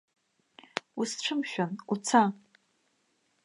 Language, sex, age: Abkhazian, female, 30-39